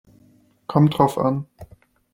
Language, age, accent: German, 19-29, Deutschland Deutsch